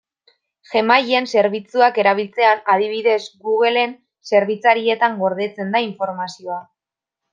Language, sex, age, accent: Basque, female, 19-29, Mendebalekoa (Araba, Bizkaia, Gipuzkoako mendebaleko herri batzuk)